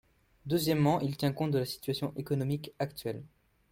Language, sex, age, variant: French, male, 19-29, Français de métropole